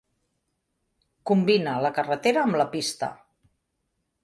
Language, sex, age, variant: Catalan, female, 50-59, Central